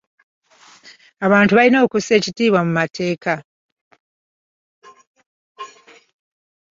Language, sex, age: Ganda, female, 50-59